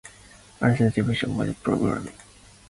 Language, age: English, 19-29